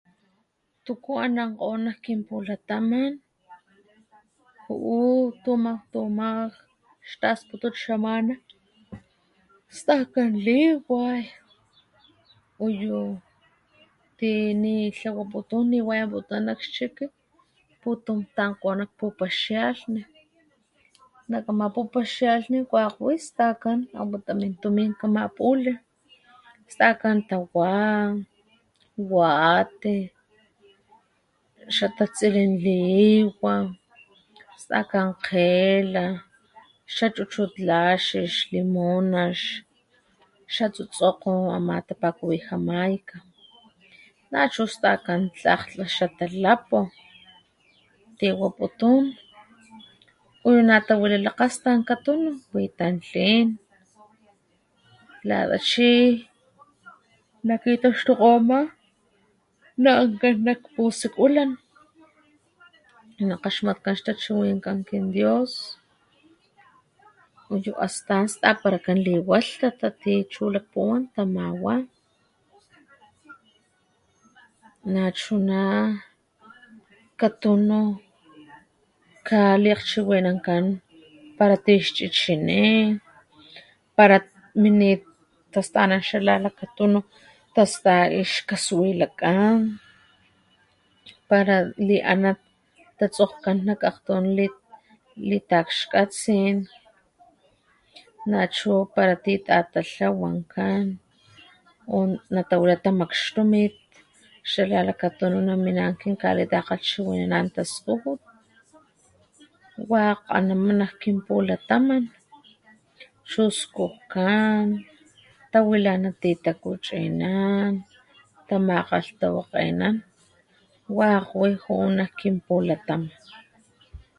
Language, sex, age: Papantla Totonac, female, 30-39